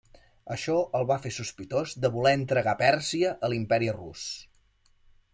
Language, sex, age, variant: Catalan, male, 40-49, Central